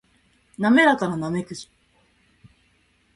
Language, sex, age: Japanese, female, 30-39